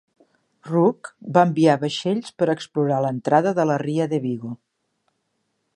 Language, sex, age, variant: Catalan, female, 60-69, Septentrional